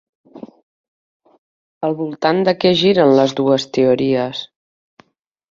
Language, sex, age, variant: Catalan, female, 40-49, Central